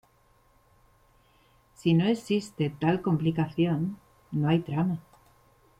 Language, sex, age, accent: Spanish, female, 50-59, España: Centro-Sur peninsular (Madrid, Toledo, Castilla-La Mancha)